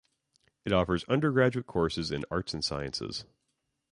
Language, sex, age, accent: English, male, 19-29, United States English